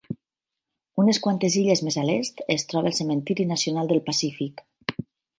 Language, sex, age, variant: Catalan, female, 40-49, Nord-Occidental